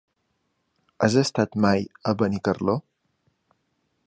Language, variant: Catalan, Central